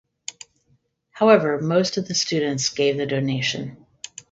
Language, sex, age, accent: English, female, 50-59, United States English; Midwestern